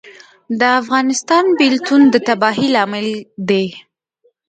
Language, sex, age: Pashto, female, under 19